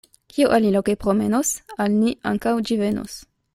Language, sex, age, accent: Esperanto, female, 19-29, Internacia